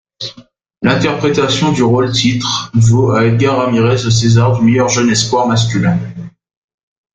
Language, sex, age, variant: French, male, 19-29, Français de métropole